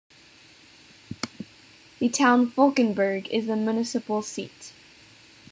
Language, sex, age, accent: English, female, under 19, United States English